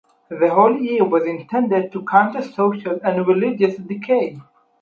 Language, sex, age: English, male, 19-29